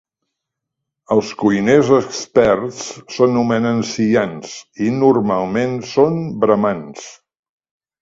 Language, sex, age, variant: Catalan, male, 60-69, Central